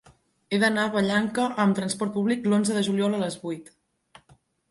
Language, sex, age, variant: Catalan, female, 19-29, Central